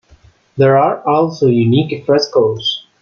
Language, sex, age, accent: English, male, 19-29, United States English